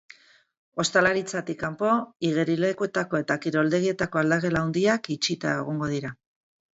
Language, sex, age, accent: Basque, female, 60-69, Mendebalekoa (Araba, Bizkaia, Gipuzkoako mendebaleko herri batzuk)